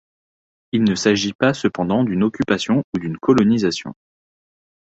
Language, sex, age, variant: French, male, 19-29, Français de métropole